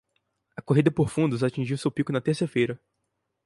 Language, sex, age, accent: Portuguese, male, 19-29, Mineiro